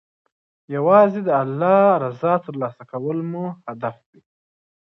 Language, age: Pashto, 19-29